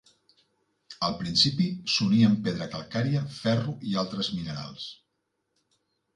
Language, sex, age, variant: Catalan, male, 40-49, Central